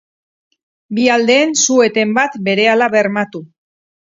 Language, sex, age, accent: Basque, female, 40-49, Erdialdekoa edo Nafarra (Gipuzkoa, Nafarroa)